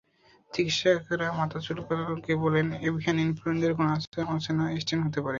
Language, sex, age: Bengali, male, 19-29